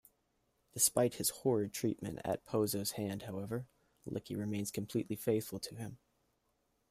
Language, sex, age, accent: English, male, 19-29, United States English